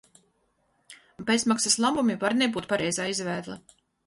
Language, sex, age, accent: Latvian, female, 50-59, Latgaliešu